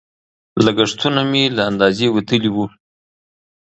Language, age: Pashto, 40-49